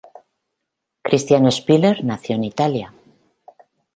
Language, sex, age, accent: Spanish, female, 50-59, España: Centro-Sur peninsular (Madrid, Toledo, Castilla-La Mancha)